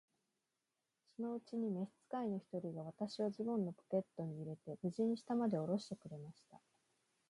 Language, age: Japanese, 30-39